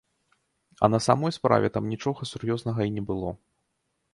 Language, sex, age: Belarusian, male, 30-39